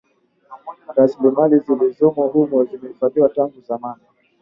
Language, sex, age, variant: Swahili, male, 19-29, Kiswahili cha Bara ya Kenya